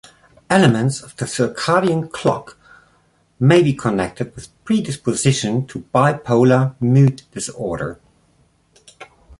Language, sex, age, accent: English, male, 50-59, England English